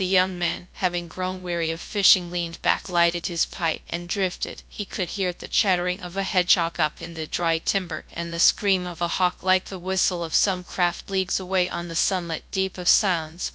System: TTS, GradTTS